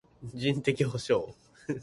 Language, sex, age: Japanese, male, 19-29